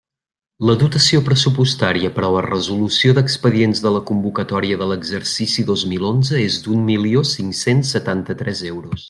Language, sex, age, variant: Catalan, male, 40-49, Central